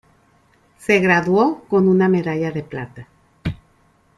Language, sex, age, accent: Spanish, female, 50-59, México